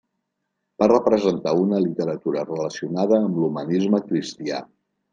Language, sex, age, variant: Catalan, male, 60-69, Central